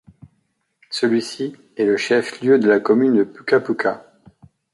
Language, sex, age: French, male, 40-49